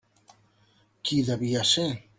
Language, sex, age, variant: Catalan, male, 40-49, Central